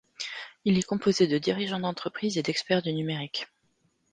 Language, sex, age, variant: French, female, 40-49, Français de métropole